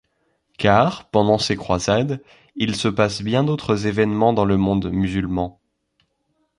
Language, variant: French, Français de métropole